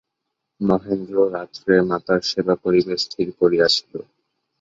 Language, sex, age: Bengali, male, 19-29